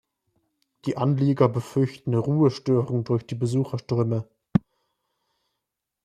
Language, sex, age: German, male, 19-29